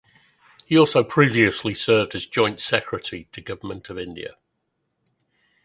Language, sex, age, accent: English, male, 50-59, England English